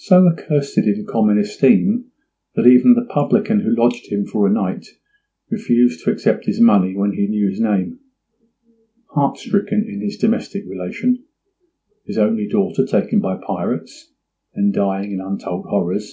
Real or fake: real